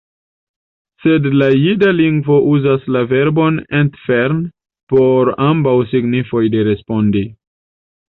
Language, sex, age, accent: Esperanto, male, 19-29, Internacia